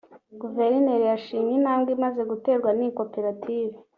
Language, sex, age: Kinyarwanda, male, 19-29